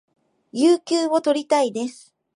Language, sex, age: Japanese, female, 19-29